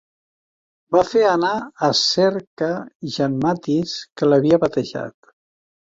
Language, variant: Catalan, Central